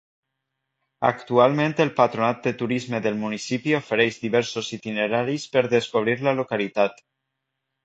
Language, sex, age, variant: Catalan, male, 19-29, Valencià septentrional